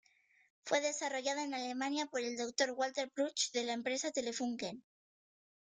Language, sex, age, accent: Spanish, female, under 19, España: Norte peninsular (Asturias, Castilla y León, Cantabria, País Vasco, Navarra, Aragón, La Rioja, Guadalajara, Cuenca)